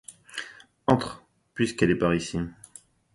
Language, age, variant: French, 30-39, Français de métropole